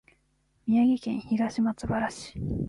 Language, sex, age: Japanese, female, 19-29